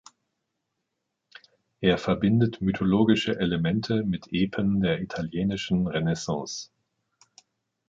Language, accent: German, Deutschland Deutsch